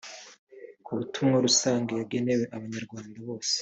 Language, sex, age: Kinyarwanda, male, 19-29